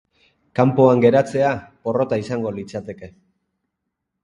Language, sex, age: Basque, male, 40-49